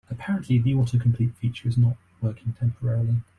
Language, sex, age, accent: English, male, 30-39, England English